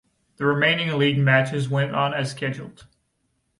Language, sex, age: English, male, 19-29